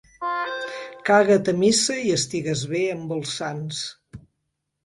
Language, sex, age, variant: Catalan, female, 60-69, Central